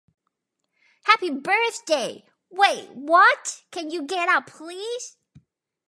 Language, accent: English, United States English